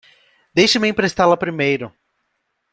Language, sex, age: Portuguese, male, 19-29